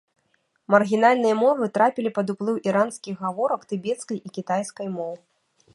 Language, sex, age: Belarusian, female, 30-39